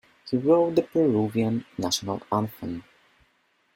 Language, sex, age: English, male, 30-39